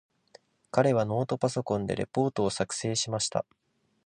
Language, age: Japanese, 19-29